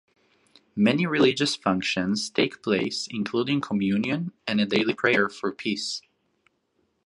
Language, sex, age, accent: English, male, 19-29, United States English